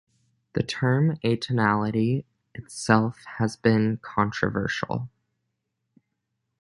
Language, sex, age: English, male, under 19